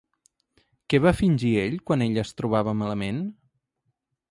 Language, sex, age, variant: Catalan, male, 19-29, Central